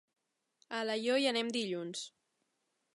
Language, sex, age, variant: Catalan, female, 30-39, Nord-Occidental